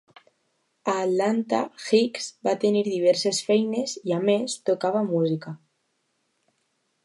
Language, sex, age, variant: Catalan, female, under 19, Alacantí